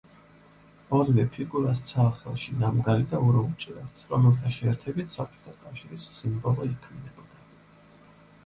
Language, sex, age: Georgian, male, 30-39